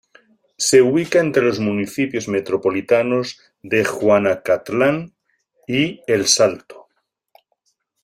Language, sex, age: Spanish, male, 50-59